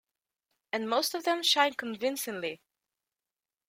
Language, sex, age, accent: English, female, 19-29, Welsh English